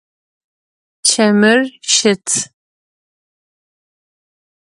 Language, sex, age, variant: Adyghe, female, 19-29, Адыгабзэ (Кирил, пстэумэ зэдыряе)